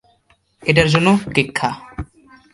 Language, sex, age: Bengali, male, under 19